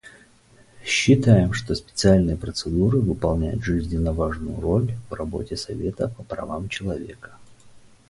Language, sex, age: Russian, male, 40-49